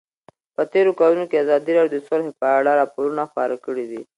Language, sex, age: Pashto, female, 19-29